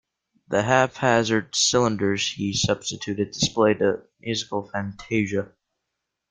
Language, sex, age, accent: English, male, under 19, United States English